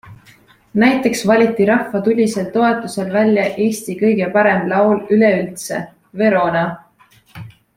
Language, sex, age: Estonian, female, 19-29